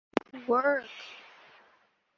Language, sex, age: English, female, under 19